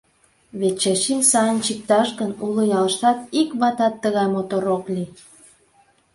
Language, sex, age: Mari, female, 19-29